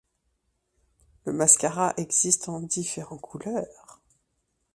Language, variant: French, Français de métropole